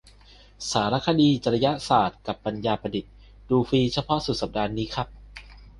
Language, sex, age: Thai, male, 19-29